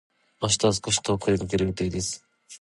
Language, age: Japanese, 19-29